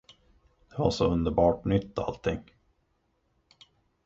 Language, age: Swedish, 30-39